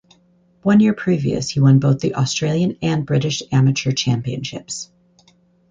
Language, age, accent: English, 40-49, United States English